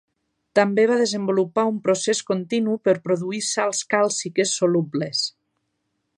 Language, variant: Catalan, Nord-Occidental